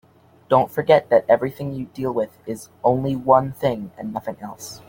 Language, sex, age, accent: English, male, under 19, United States English